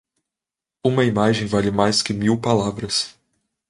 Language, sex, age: Portuguese, male, 19-29